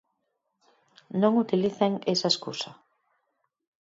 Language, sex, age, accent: Galician, female, 30-39, Normativo (estándar)